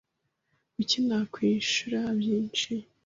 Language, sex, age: Kinyarwanda, female, 30-39